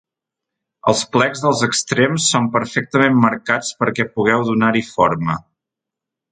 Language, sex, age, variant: Catalan, male, 30-39, Central